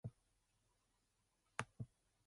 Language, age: English, 19-29